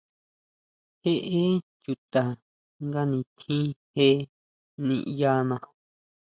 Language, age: Huautla Mazatec, 30-39